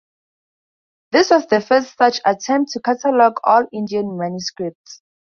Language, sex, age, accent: English, female, under 19, Southern African (South Africa, Zimbabwe, Namibia)